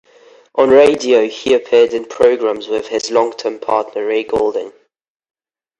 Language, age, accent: English, 19-29, England English; Irish English